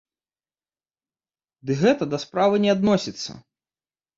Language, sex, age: Belarusian, male, 30-39